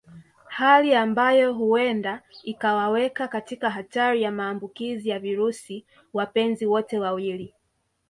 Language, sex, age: Swahili, female, 19-29